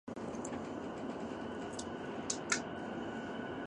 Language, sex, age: Japanese, male, 19-29